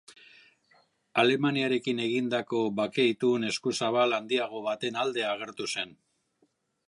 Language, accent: Basque, Mendebalekoa (Araba, Bizkaia, Gipuzkoako mendebaleko herri batzuk)